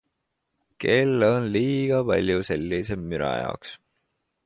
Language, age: Estonian, 19-29